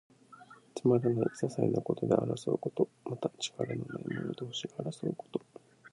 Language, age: Japanese, under 19